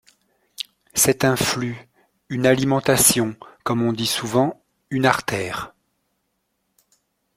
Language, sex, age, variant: French, male, 40-49, Français de métropole